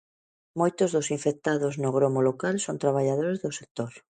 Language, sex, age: Galician, female, 40-49